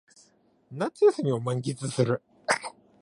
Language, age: Japanese, 30-39